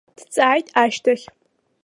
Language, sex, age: Abkhazian, female, under 19